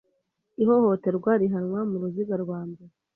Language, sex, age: Kinyarwanda, female, 30-39